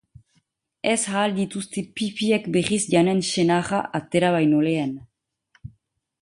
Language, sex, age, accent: Basque, female, 40-49, Nafar-lapurtarra edo Zuberotarra (Lapurdi, Nafarroa Beherea, Zuberoa)